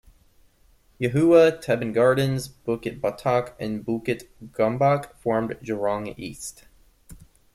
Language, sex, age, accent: English, male, 19-29, United States English